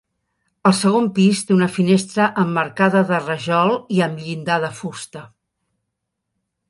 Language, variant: Catalan, Central